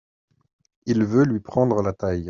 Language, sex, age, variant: French, male, 40-49, Français de métropole